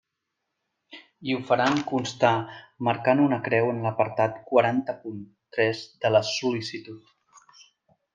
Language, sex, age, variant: Catalan, male, 50-59, Central